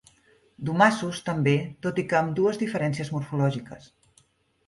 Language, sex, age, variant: Catalan, female, 40-49, Central